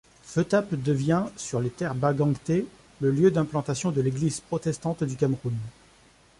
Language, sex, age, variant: French, male, 30-39, Français de métropole